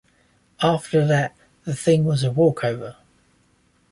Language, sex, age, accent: English, male, 30-39, England English